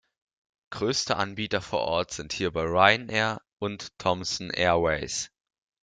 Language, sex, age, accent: German, male, under 19, Deutschland Deutsch